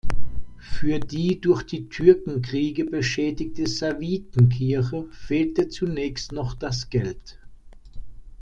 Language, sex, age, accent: German, male, 60-69, Deutschland Deutsch